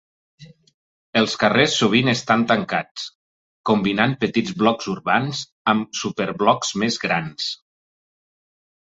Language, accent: Catalan, occidental